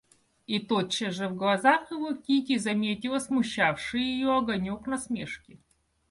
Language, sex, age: Russian, female, 40-49